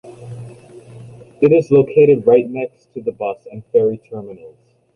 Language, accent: English, West Indies and Bermuda (Bahamas, Bermuda, Jamaica, Trinidad)